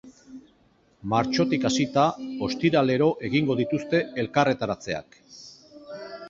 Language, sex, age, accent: Basque, male, 50-59, Erdialdekoa edo Nafarra (Gipuzkoa, Nafarroa)